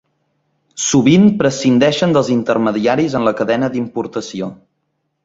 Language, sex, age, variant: Catalan, male, 19-29, Central